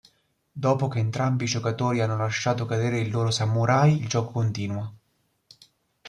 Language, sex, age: Italian, male, 19-29